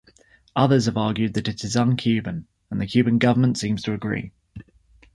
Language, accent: English, England English